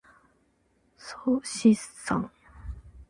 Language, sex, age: Japanese, female, 19-29